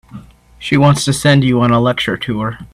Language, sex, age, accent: English, male, 19-29, United States English